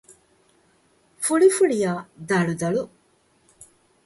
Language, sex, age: Divehi, female, 40-49